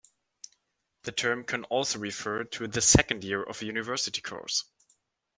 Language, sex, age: English, male, 19-29